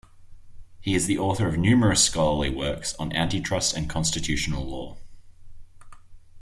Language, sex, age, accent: English, male, 19-29, Australian English